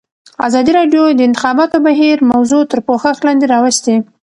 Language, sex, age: Pashto, female, 30-39